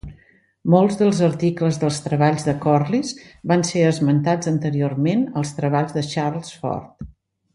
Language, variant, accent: Catalan, Central, central